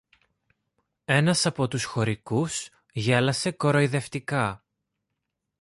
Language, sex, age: Greek, male, 19-29